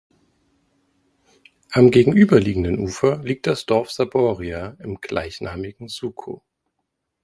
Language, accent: German, Deutschland Deutsch